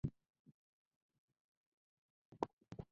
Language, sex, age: Bengali, male, 19-29